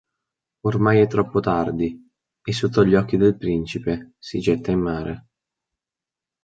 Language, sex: Italian, male